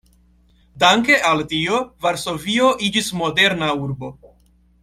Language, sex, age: Esperanto, male, 19-29